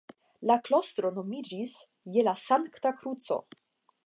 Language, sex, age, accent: Esperanto, female, 19-29, Internacia